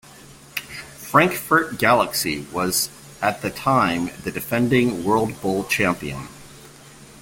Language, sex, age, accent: English, male, 40-49, United States English